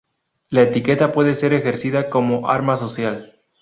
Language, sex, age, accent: Spanish, male, 19-29, México